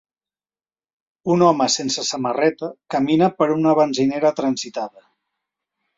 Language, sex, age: Catalan, male, 50-59